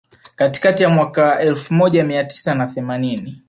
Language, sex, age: Swahili, male, 19-29